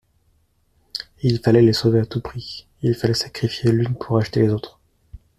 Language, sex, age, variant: French, male, 30-39, Français de métropole